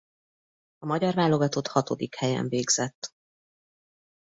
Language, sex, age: Hungarian, female, 30-39